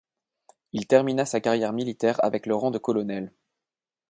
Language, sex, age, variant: French, male, 30-39, Français de métropole